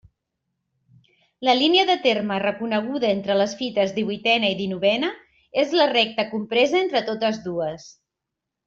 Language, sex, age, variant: Catalan, female, 50-59, Central